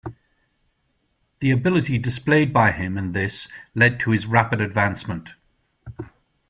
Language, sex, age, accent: English, male, 50-59, Irish English